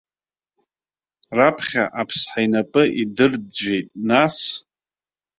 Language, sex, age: Abkhazian, male, 30-39